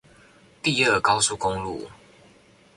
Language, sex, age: Chinese, male, under 19